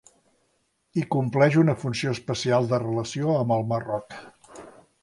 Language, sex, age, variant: Catalan, male, 60-69, Central